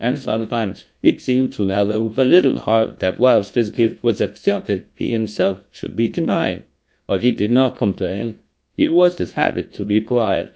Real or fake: fake